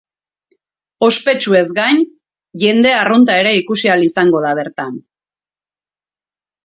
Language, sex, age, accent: Basque, female, 40-49, Erdialdekoa edo Nafarra (Gipuzkoa, Nafarroa)